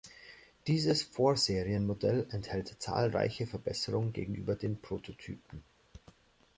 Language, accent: German, Österreichisches Deutsch